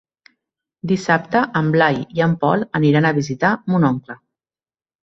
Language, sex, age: Catalan, female, 30-39